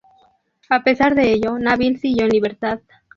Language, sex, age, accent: Spanish, female, under 19, México